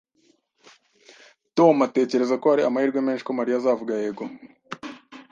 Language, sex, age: Kinyarwanda, male, 19-29